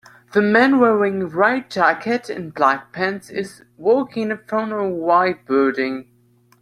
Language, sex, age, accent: English, male, under 19, England English